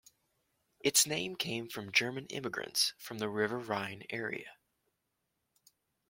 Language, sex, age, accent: English, male, 19-29, United States English